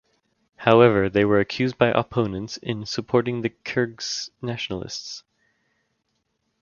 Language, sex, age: English, male, under 19